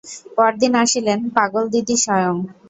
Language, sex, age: Bengali, female, 19-29